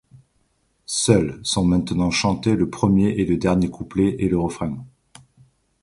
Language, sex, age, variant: French, male, 40-49, Français de métropole